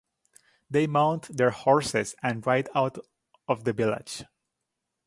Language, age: English, 19-29